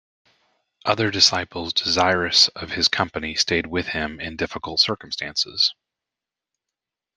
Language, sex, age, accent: English, male, 40-49, United States English